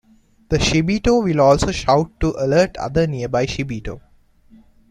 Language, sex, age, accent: English, male, 19-29, England English